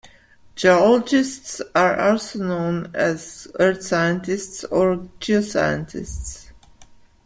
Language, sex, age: English, female, 50-59